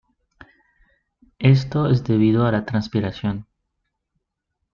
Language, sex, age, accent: Spanish, male, 19-29, México